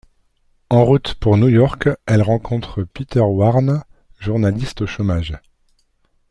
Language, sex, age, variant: French, male, 40-49, Français de métropole